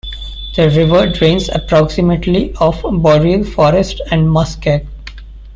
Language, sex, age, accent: English, male, 19-29, India and South Asia (India, Pakistan, Sri Lanka)